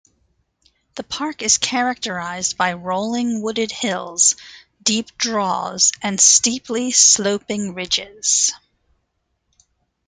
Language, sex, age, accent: English, female, 50-59, United States English